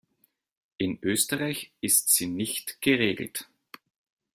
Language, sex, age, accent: German, male, 30-39, Österreichisches Deutsch